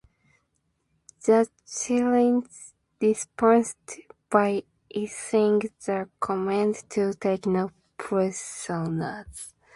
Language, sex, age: English, female, under 19